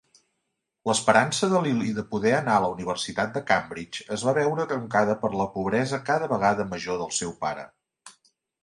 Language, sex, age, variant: Catalan, male, 40-49, Central